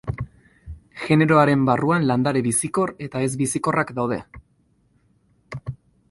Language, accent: Basque, Erdialdekoa edo Nafarra (Gipuzkoa, Nafarroa)